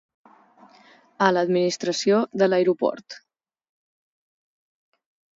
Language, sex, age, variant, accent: Catalan, female, 19-29, Central, central